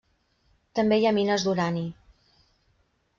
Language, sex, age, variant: Catalan, female, 50-59, Central